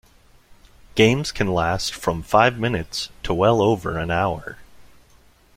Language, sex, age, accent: English, male, 19-29, United States English